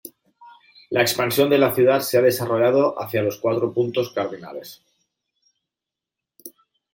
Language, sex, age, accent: Spanish, male, 30-39, España: Centro-Sur peninsular (Madrid, Toledo, Castilla-La Mancha)